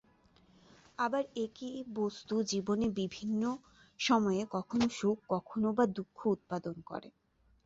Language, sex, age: Bengali, female, 19-29